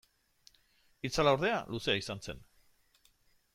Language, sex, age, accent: Basque, male, 50-59, Mendebalekoa (Araba, Bizkaia, Gipuzkoako mendebaleko herri batzuk)